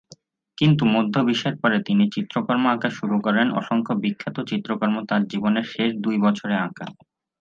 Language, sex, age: Bengali, male, 19-29